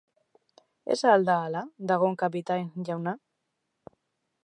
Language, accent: Basque, Mendebalekoa (Araba, Bizkaia, Gipuzkoako mendebaleko herri batzuk)